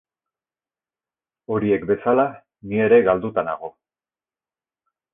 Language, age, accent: Basque, 60-69, Mendebalekoa (Araba, Bizkaia, Gipuzkoako mendebaleko herri batzuk)